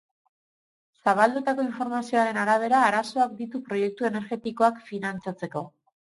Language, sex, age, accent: Basque, female, 30-39, Mendebalekoa (Araba, Bizkaia, Gipuzkoako mendebaleko herri batzuk)